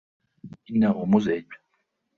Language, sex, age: Arabic, male, 30-39